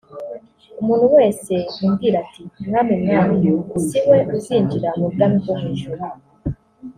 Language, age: Kinyarwanda, 19-29